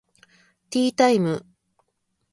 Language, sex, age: Japanese, female, 40-49